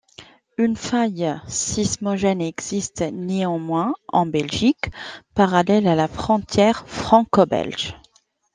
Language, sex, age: French, female, 30-39